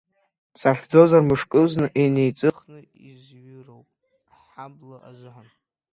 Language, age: Abkhazian, under 19